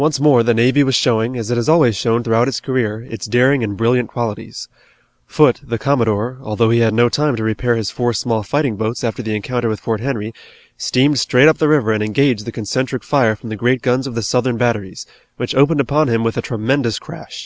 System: none